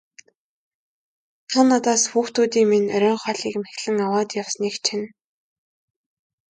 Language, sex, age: Mongolian, female, 19-29